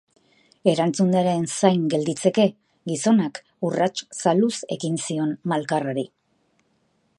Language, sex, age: Basque, female, 50-59